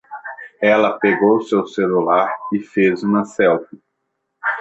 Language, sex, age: Portuguese, male, 30-39